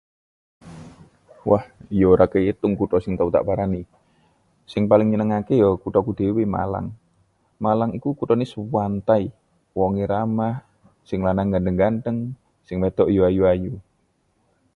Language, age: Javanese, 30-39